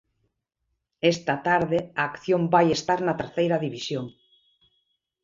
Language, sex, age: Galician, female, 60-69